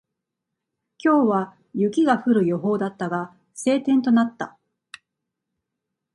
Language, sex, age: Japanese, female, 40-49